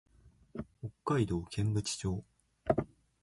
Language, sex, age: Japanese, male, 19-29